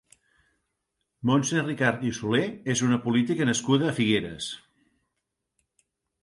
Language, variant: Catalan, Central